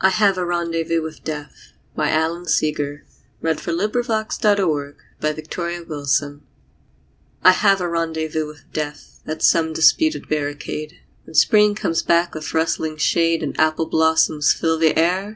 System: none